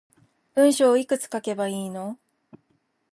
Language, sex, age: Japanese, female, 19-29